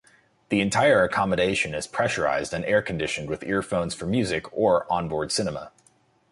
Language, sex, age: English, male, 19-29